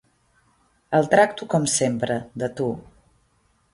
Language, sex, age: Catalan, female, 30-39